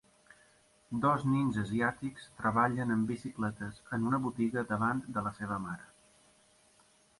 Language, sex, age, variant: Catalan, male, 40-49, Balear